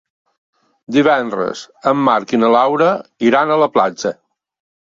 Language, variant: Catalan, Balear